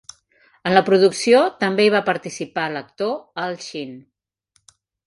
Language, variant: Catalan, Central